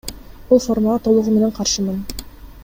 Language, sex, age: Kyrgyz, female, 19-29